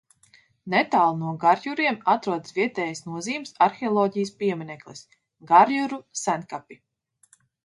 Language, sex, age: Latvian, female, 30-39